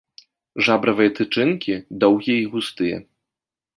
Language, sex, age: Belarusian, male, 19-29